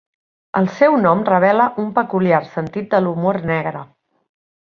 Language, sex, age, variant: Catalan, male, 30-39, Central